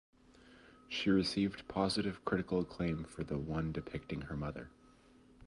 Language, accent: English, United States English